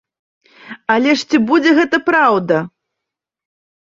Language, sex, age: Belarusian, female, 30-39